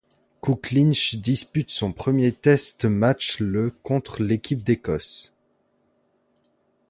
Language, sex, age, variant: French, male, under 19, Français de métropole